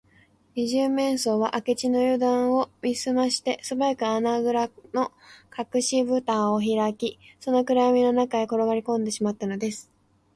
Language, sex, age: Japanese, female, under 19